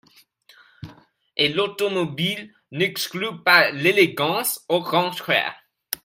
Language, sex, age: French, male, under 19